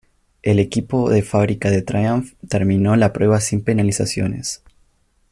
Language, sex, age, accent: Spanish, male, 19-29, Rioplatense: Argentina, Uruguay, este de Bolivia, Paraguay